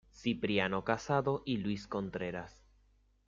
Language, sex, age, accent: Spanish, male, 19-29, Rioplatense: Argentina, Uruguay, este de Bolivia, Paraguay